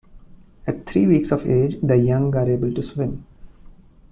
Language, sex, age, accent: English, male, 19-29, India and South Asia (India, Pakistan, Sri Lanka)